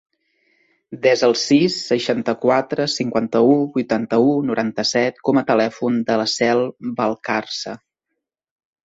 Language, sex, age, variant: Catalan, male, 19-29, Central